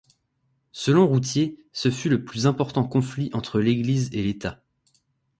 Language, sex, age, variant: French, male, 19-29, Français de métropole